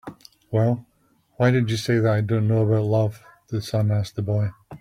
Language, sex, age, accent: English, male, 50-59, Scottish English